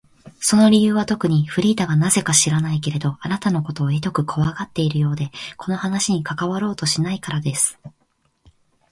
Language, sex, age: Japanese, female, 19-29